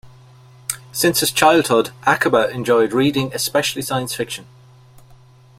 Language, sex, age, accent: English, male, 50-59, Irish English